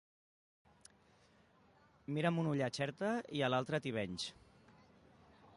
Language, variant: Catalan, Nord-Occidental